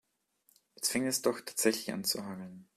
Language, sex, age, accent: German, male, 19-29, Deutschland Deutsch